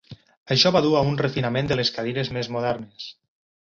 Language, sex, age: Catalan, male, 30-39